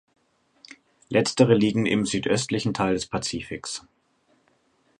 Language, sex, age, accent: German, male, 19-29, Deutschland Deutsch; Süddeutsch